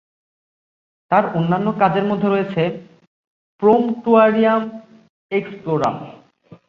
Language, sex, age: Bengali, male, 19-29